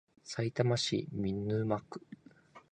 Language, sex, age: Japanese, male, 19-29